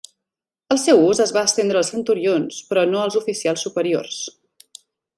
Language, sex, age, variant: Catalan, female, 30-39, Central